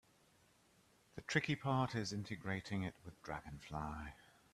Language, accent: English, England English